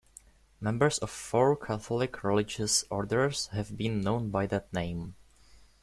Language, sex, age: English, male, under 19